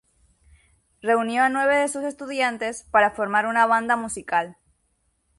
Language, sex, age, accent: Spanish, female, 19-29, América central; Caribe: Cuba, Venezuela, Puerto Rico, República Dominicana, Panamá, Colombia caribeña, México caribeño, Costa del golfo de México